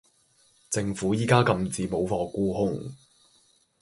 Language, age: Cantonese, 19-29